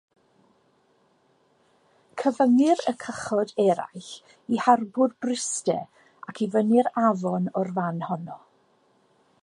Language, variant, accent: Welsh, South-Western Welsh, Y Deyrnas Unedig Cymraeg